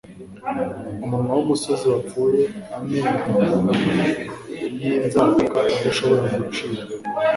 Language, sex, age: Kinyarwanda, male, 19-29